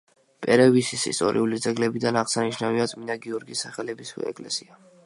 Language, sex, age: Georgian, male, under 19